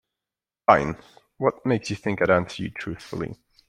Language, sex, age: English, male, 19-29